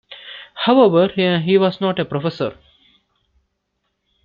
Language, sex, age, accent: English, male, 19-29, India and South Asia (India, Pakistan, Sri Lanka)